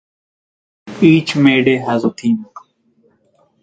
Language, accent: English, India and South Asia (India, Pakistan, Sri Lanka)